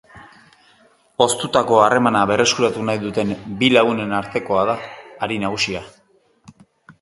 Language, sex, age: Basque, male, 40-49